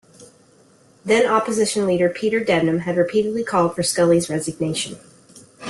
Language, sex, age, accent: English, female, 30-39, United States English